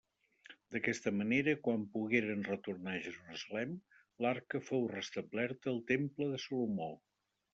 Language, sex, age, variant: Catalan, male, 60-69, Septentrional